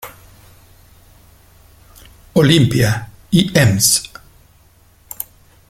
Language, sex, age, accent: Spanish, male, 50-59, México